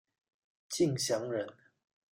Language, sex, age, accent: Chinese, male, 40-49, 出生地：上海市